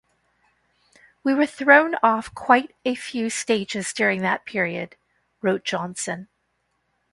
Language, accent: English, United States English